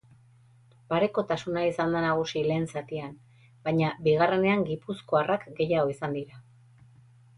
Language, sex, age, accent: Basque, female, 40-49, Erdialdekoa edo Nafarra (Gipuzkoa, Nafarroa)